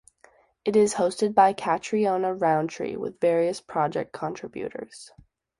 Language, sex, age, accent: English, female, 19-29, United States English